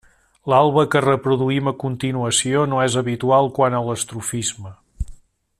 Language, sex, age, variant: Catalan, male, 50-59, Central